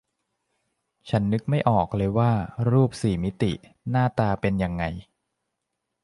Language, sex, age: Thai, male, 19-29